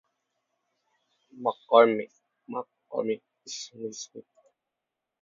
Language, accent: English, Filipino